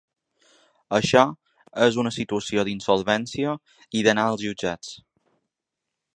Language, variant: Catalan, Balear